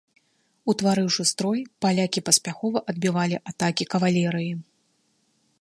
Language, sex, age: Belarusian, female, 30-39